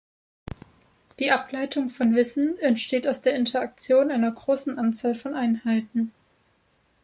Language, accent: German, Deutschland Deutsch